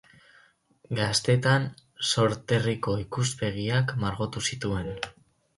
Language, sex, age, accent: Basque, male, under 19, Mendebalekoa (Araba, Bizkaia, Gipuzkoako mendebaleko herri batzuk)